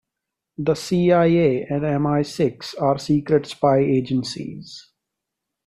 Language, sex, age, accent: English, male, 19-29, India and South Asia (India, Pakistan, Sri Lanka)